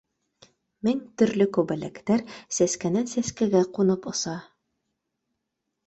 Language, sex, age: Bashkir, female, 30-39